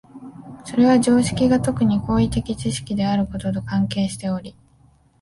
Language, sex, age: Japanese, female, 19-29